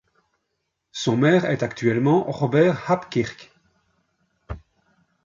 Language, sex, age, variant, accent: French, male, 60-69, Français d'Europe, Français de Belgique